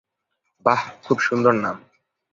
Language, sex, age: Bengali, male, 19-29